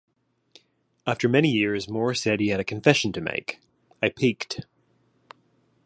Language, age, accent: English, 40-49, United States English; Australian English